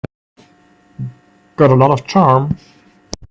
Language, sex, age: English, male, 30-39